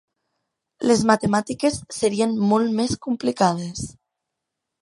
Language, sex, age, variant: Catalan, female, 19-29, Central